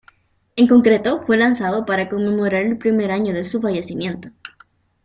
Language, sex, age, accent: Spanish, female, 19-29, América central